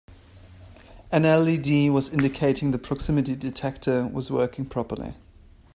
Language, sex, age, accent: English, male, 30-39, England English